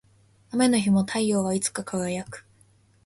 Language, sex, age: Japanese, female, 19-29